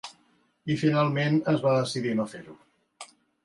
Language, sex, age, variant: Catalan, male, 40-49, Central